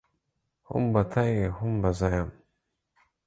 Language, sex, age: Pashto, male, 40-49